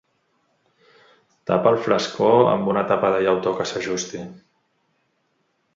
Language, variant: Catalan, Central